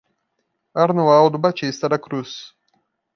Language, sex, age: Portuguese, male, 30-39